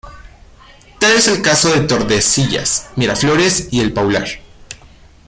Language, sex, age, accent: Spanish, male, 19-29, México